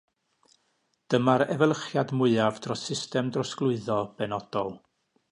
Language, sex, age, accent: Welsh, male, 50-59, Y Deyrnas Unedig Cymraeg